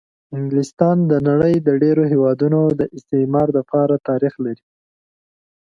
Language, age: Pashto, 19-29